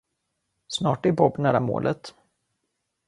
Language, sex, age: Swedish, male, 40-49